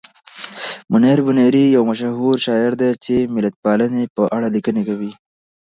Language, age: Pashto, 19-29